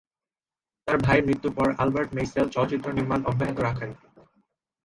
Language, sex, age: Bengali, male, 19-29